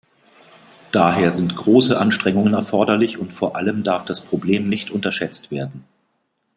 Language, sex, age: German, male, 50-59